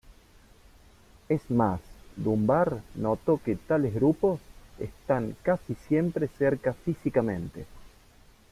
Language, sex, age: Spanish, male, 40-49